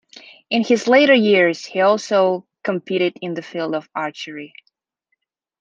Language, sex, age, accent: English, female, 30-39, United States English